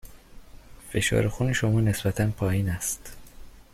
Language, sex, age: Persian, male, 19-29